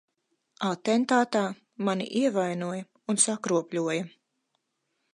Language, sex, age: Latvian, female, 30-39